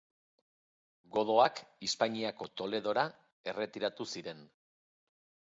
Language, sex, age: Basque, male, 40-49